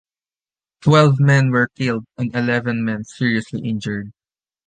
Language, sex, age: English, male, 19-29